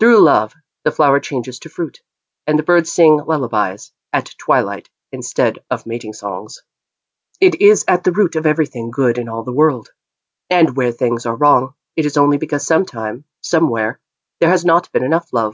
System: none